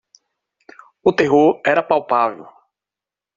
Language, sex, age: Portuguese, male, 30-39